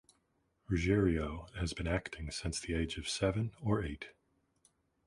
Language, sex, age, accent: English, male, 40-49, United States English